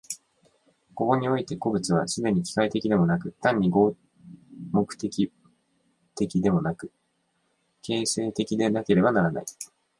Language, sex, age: Japanese, male, 19-29